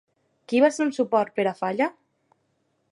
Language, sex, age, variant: Catalan, female, 19-29, Septentrional